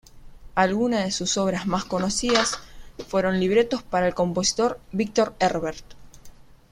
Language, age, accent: Spanish, under 19, Rioplatense: Argentina, Uruguay, este de Bolivia, Paraguay